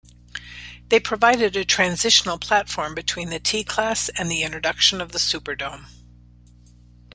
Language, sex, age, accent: English, female, 60-69, United States English